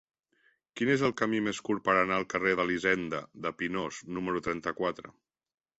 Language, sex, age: Catalan, male, 30-39